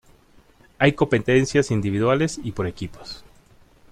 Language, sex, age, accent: Spanish, male, 40-49, México